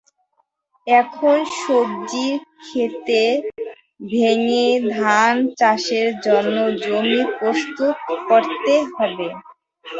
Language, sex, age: Bengali, female, 19-29